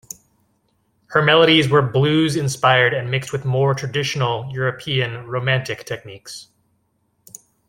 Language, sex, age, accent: English, male, 30-39, United States English